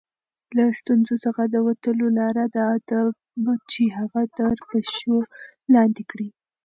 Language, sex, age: Pashto, female, 19-29